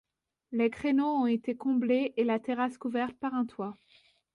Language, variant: French, Français de métropole